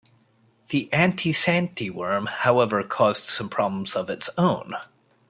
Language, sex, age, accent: English, male, 30-39, United States English